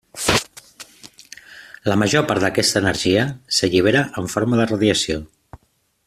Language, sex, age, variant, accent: Catalan, male, 50-59, Central, central